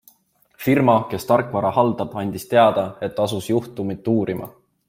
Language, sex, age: Estonian, male, 19-29